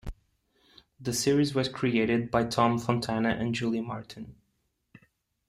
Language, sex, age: English, male, 30-39